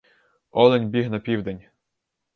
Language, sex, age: Ukrainian, male, 19-29